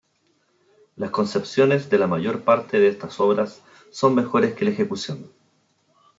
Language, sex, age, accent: Spanish, male, 30-39, Chileno: Chile, Cuyo